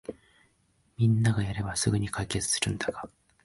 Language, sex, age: Japanese, male, 19-29